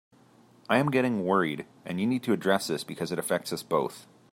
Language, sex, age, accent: English, male, 30-39, Canadian English